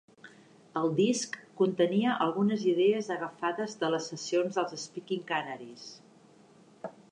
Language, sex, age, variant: Catalan, female, 50-59, Central